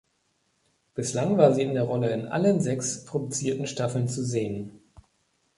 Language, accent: German, Deutschland Deutsch